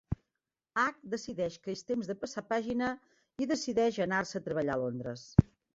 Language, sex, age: Catalan, female, 60-69